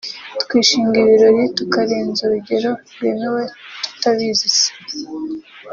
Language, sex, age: Kinyarwanda, female, 19-29